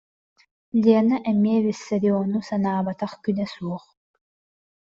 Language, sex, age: Yakut, female, under 19